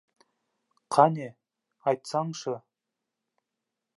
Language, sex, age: Kazakh, male, 19-29